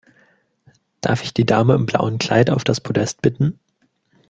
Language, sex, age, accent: German, male, 19-29, Deutschland Deutsch